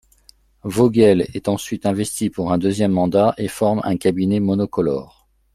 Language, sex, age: French, male, 40-49